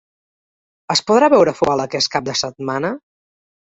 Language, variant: Catalan, Balear